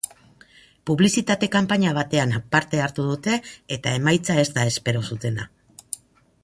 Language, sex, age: Basque, female, 50-59